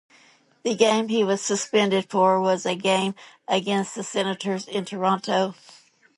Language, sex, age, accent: English, female, 40-49, United States English